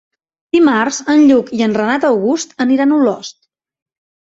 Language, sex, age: Catalan, female, 30-39